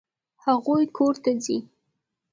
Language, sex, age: Pashto, female, 19-29